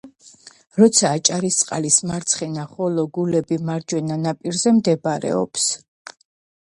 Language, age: Georgian, under 19